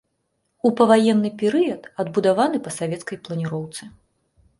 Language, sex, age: Belarusian, female, 30-39